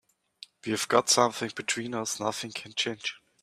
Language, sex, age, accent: English, male, 19-29, England English